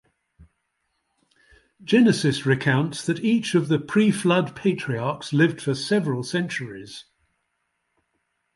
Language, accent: English, England English